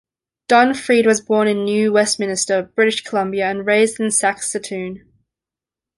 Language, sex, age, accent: English, female, 19-29, Australian English